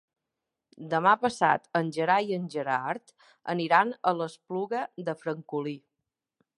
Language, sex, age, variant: Catalan, female, 30-39, Balear